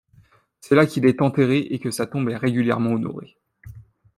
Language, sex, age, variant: French, male, 19-29, Français de métropole